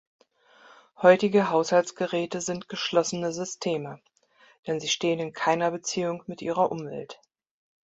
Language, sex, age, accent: German, female, 50-59, Deutschland Deutsch